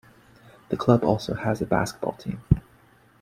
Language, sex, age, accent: English, male, 30-39, United States English